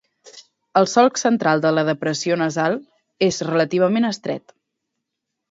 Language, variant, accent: Catalan, Central, central